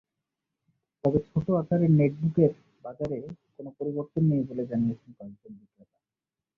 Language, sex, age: Bengali, male, 19-29